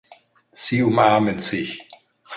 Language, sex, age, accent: German, male, 60-69, Deutschland Deutsch